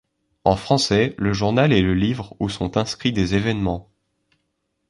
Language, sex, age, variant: French, male, under 19, Français de métropole